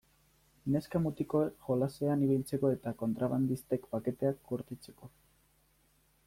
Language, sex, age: Basque, male, 19-29